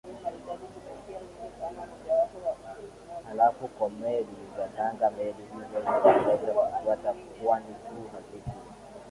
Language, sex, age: Swahili, male, 19-29